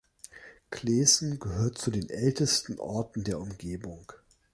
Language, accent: German, Deutschland Deutsch